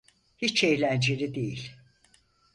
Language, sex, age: Turkish, female, 80-89